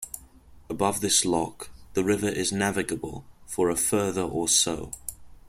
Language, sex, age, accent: English, male, under 19, England English